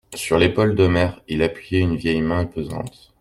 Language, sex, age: French, male, 30-39